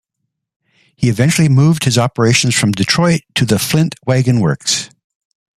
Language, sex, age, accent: English, male, 60-69, Canadian English